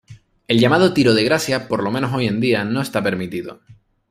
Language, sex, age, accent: Spanish, male, 19-29, España: Islas Canarias